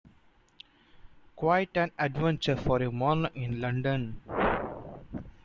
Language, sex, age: English, male, 19-29